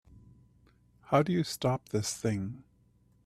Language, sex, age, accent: English, male, 60-69, Canadian English